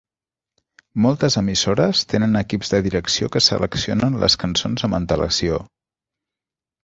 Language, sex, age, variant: Catalan, male, 40-49, Central